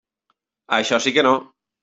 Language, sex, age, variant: Catalan, male, 40-49, Nord-Occidental